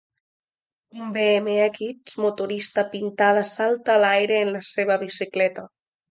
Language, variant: Catalan, Nord-Occidental